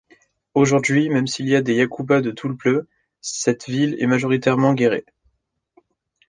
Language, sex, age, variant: French, male, 19-29, Français de métropole